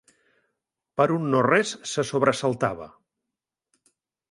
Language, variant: Catalan, Central